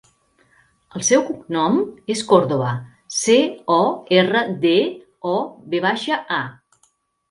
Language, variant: Catalan, Central